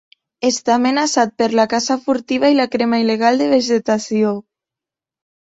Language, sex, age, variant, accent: Catalan, female, 19-29, Septentrional, septentrional